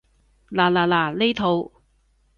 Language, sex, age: Cantonese, female, 40-49